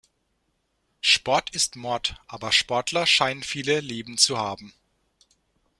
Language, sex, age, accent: German, male, 40-49, Deutschland Deutsch